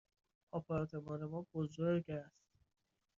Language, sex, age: Persian, male, 19-29